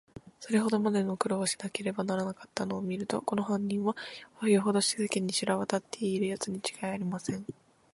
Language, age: Japanese, under 19